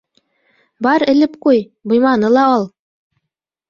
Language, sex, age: Bashkir, female, 30-39